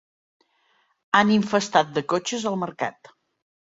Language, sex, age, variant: Catalan, female, 60-69, Central